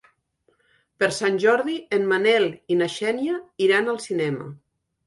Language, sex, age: Catalan, female, 60-69